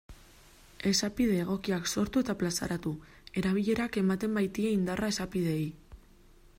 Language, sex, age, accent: Basque, female, 19-29, Mendebalekoa (Araba, Bizkaia, Gipuzkoako mendebaleko herri batzuk)